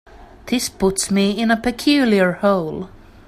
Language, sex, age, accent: English, female, 19-29, England English